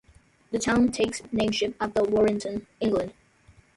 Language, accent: English, United States English